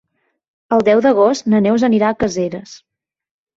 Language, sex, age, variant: Catalan, female, 19-29, Central